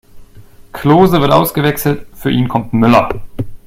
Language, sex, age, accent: German, male, 30-39, Deutschland Deutsch